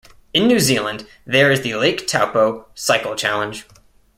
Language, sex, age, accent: English, male, 19-29, United States English